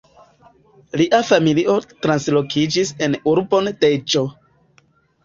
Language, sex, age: Esperanto, male, 19-29